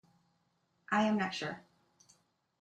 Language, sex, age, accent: English, female, 40-49, United States English